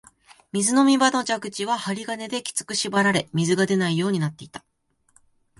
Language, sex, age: Japanese, male, 19-29